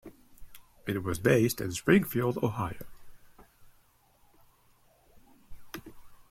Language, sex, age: English, male, 50-59